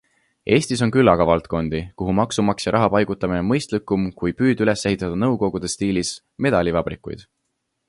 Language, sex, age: Estonian, male, 19-29